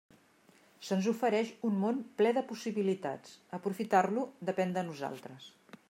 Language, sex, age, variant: Catalan, female, 50-59, Central